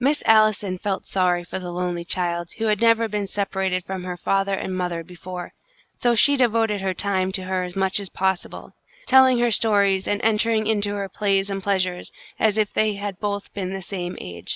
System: none